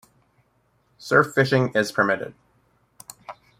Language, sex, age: English, male, 19-29